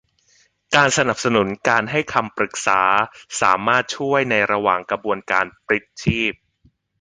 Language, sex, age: Thai, male, 19-29